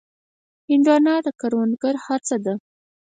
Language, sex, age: Pashto, female, under 19